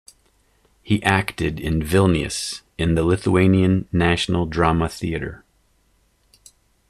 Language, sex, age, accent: English, male, 50-59, United States English